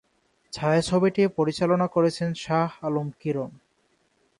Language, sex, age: Bengali, male, 19-29